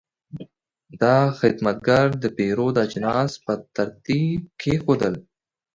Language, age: Pashto, 19-29